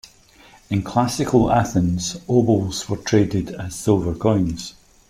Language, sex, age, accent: English, male, 50-59, Scottish English